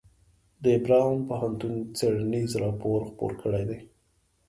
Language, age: Pashto, 30-39